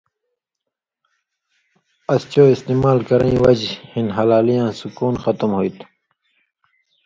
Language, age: Indus Kohistani, 30-39